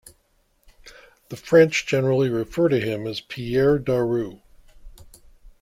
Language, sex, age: English, male, 60-69